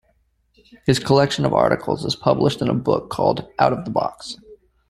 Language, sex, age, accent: English, male, 30-39, United States English